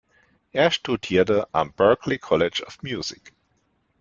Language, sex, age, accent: German, male, 40-49, Deutschland Deutsch